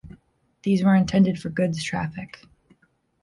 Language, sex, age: English, female, 19-29